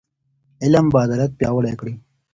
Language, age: Pashto, 19-29